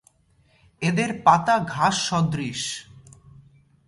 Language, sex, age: Bengali, male, 19-29